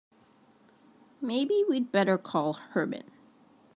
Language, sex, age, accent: English, female, 30-39, United States English